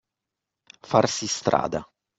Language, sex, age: Italian, male, 30-39